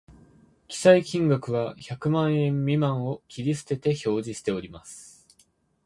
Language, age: Japanese, 19-29